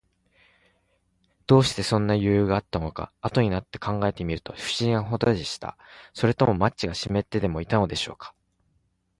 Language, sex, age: Japanese, male, 40-49